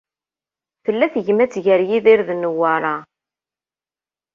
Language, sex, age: Kabyle, female, 30-39